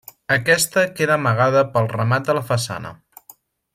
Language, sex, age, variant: Catalan, male, 19-29, Central